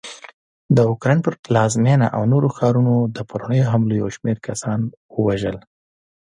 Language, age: Pashto, 30-39